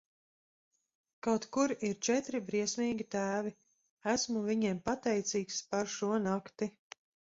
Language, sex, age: Latvian, female, 40-49